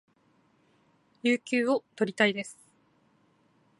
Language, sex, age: Japanese, female, 19-29